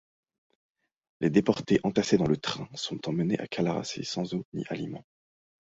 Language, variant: French, Français de métropole